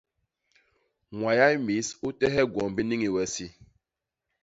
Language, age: Basaa, 40-49